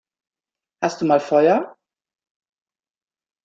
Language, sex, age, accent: German, female, 50-59, Deutschland Deutsch